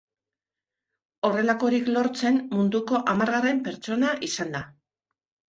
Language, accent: Basque, Mendebalekoa (Araba, Bizkaia, Gipuzkoako mendebaleko herri batzuk)